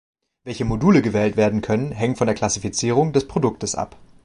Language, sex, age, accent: German, male, 19-29, Deutschland Deutsch